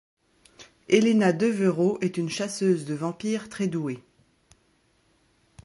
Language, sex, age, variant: French, female, 30-39, Français de métropole